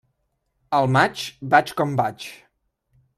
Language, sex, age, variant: Catalan, male, 19-29, Central